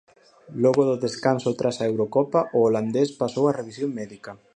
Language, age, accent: Galician, 30-39, Atlántico (seseo e gheada)